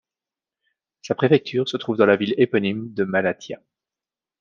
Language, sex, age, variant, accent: French, male, 30-39, Français d'Europe, Français de Belgique